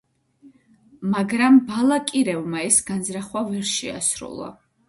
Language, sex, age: Georgian, female, 30-39